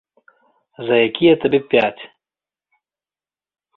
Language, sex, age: Belarusian, male, 30-39